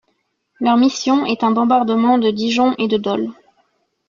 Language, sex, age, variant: French, female, 19-29, Français de métropole